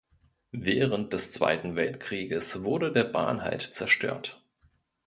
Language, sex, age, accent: German, male, 30-39, Deutschland Deutsch